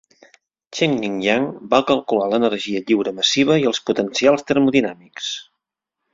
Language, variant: Catalan, Central